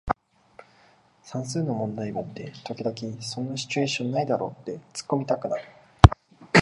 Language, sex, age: Japanese, male, 19-29